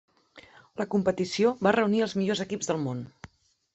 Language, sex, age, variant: Catalan, female, 30-39, Central